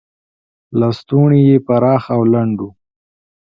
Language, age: Pashto, 19-29